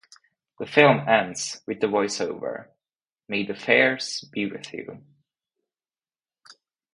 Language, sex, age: English, male, under 19